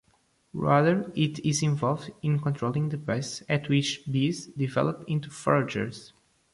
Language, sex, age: English, male, 19-29